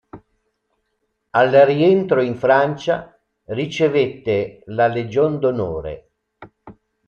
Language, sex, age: Italian, male, 60-69